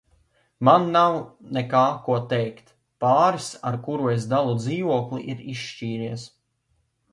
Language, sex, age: Latvian, male, 19-29